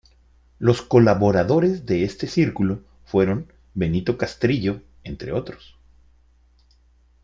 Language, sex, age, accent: Spanish, male, 50-59, México